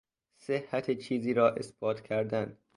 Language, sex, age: Persian, male, under 19